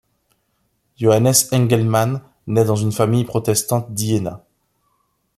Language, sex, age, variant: French, male, 30-39, Français des départements et régions d'outre-mer